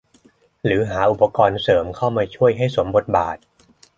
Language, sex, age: Thai, male, 30-39